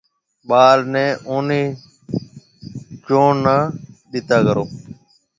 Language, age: Marwari (Pakistan), 40-49